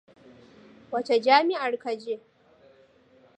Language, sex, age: Hausa, female, 19-29